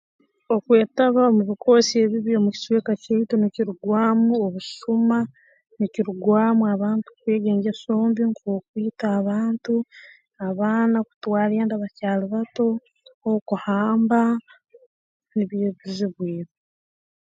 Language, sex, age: Tooro, female, 19-29